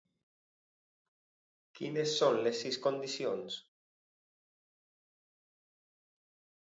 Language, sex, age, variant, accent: Catalan, male, 30-39, Alacantí, valencià